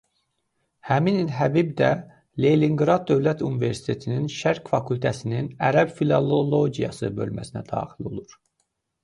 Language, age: Azerbaijani, 30-39